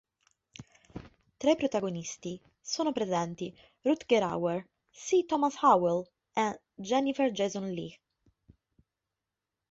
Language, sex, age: Italian, female, 19-29